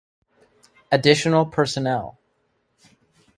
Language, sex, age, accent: English, male, 30-39, United States English